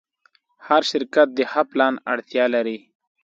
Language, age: Pashto, 19-29